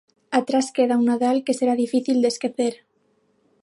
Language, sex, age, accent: Galician, female, under 19, Normativo (estándar); Neofalante